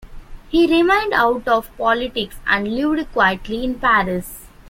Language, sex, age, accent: English, female, 19-29, India and South Asia (India, Pakistan, Sri Lanka)